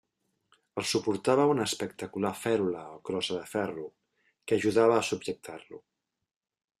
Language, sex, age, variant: Catalan, male, 40-49, Central